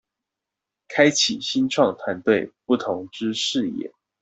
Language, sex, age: Chinese, male, 19-29